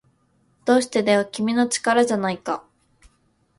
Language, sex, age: Japanese, female, 19-29